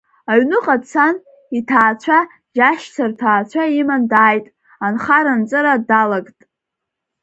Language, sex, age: Abkhazian, female, under 19